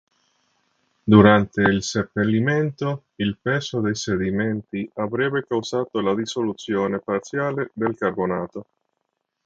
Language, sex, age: Italian, male, 30-39